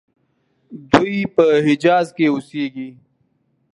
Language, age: Pashto, 30-39